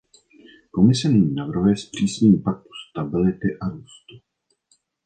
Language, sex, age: Czech, male, 30-39